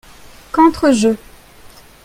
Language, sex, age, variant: French, female, 19-29, Français de métropole